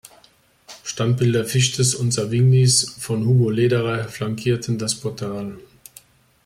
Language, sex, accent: German, male, Deutschland Deutsch